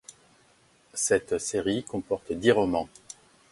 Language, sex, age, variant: French, male, 60-69, Français de métropole